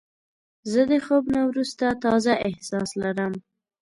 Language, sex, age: Pashto, female, 19-29